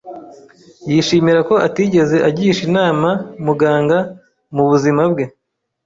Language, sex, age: Kinyarwanda, male, 30-39